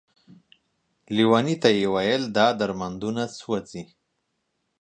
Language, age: Pashto, 30-39